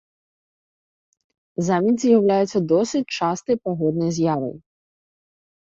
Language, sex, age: Belarusian, female, 19-29